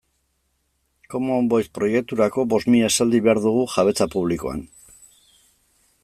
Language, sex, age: Basque, male, 50-59